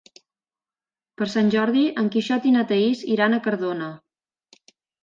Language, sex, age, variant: Catalan, female, 40-49, Central